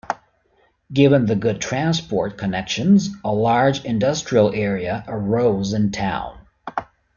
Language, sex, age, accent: English, male, 40-49, United States English